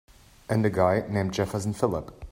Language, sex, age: English, male, 30-39